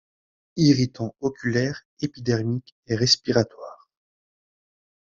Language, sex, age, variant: French, male, 19-29, Français de métropole